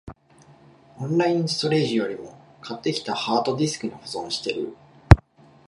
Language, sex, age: Japanese, male, 19-29